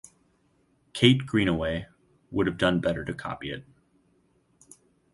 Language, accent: English, United States English